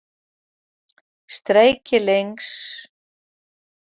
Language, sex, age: Western Frisian, female, 50-59